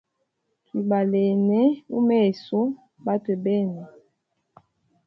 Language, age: Hemba, 30-39